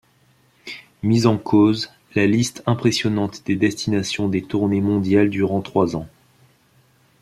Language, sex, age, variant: French, male, 19-29, Français de métropole